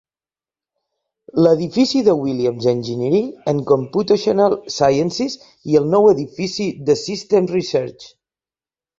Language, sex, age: Catalan, male, 30-39